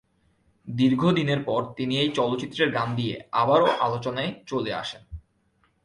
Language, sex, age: Bengali, male, 19-29